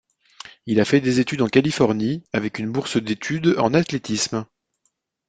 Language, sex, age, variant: French, male, 40-49, Français de métropole